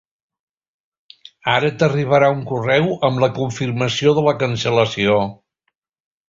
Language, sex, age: Catalan, male, 70-79